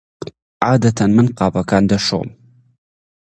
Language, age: Central Kurdish, 19-29